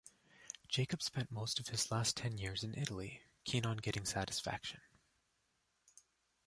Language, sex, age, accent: English, male, 19-29, United States English